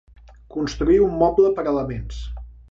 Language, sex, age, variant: Catalan, male, 40-49, Septentrional